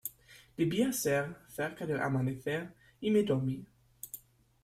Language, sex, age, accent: Spanish, male, under 19, España: Centro-Sur peninsular (Madrid, Toledo, Castilla-La Mancha)